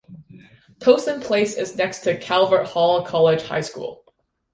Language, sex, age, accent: English, female, 19-29, Canadian English